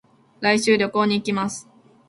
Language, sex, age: Japanese, female, 19-29